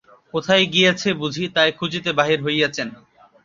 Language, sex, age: Bengali, male, 19-29